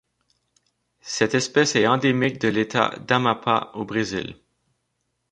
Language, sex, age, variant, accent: French, male, 30-39, Français d'Amérique du Nord, Français du Canada